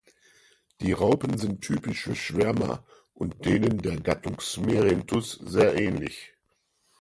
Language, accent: German, Deutschland Deutsch